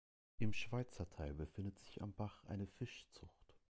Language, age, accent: German, under 19, Deutschland Deutsch